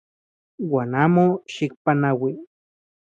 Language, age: Central Puebla Nahuatl, 30-39